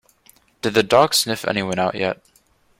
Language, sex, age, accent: English, male, 19-29, United States English